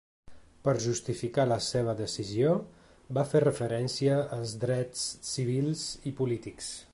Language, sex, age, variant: Catalan, male, 30-39, Central